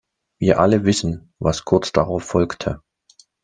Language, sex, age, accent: German, male, 30-39, Deutschland Deutsch